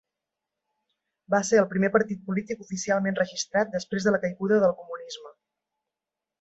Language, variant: Catalan, Central